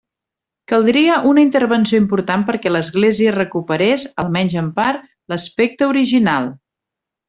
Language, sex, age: Catalan, female, 50-59